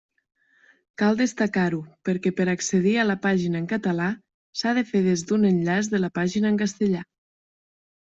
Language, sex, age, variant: Catalan, female, 30-39, Central